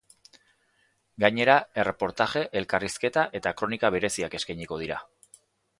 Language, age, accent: Basque, 40-49, Erdialdekoa edo Nafarra (Gipuzkoa, Nafarroa)